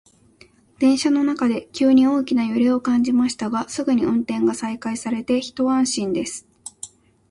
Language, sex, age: Japanese, female, 19-29